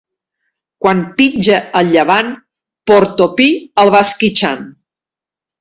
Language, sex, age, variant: Catalan, female, 50-59, Central